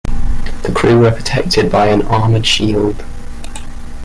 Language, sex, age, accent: English, male, 19-29, England English